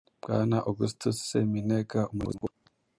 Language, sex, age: Kinyarwanda, male, 19-29